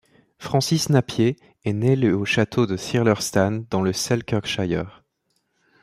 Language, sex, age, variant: French, male, 19-29, Français de métropole